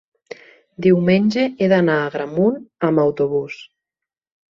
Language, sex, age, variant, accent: Catalan, female, 19-29, Nord-Occidental, Lleidatà